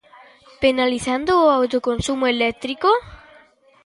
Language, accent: Galician, Normativo (estándar)